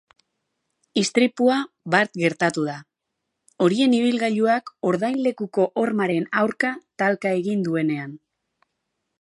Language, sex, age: Basque, female, 30-39